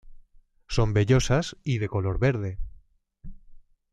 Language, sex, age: Spanish, male, 40-49